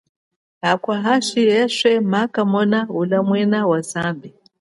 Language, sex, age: Chokwe, female, 40-49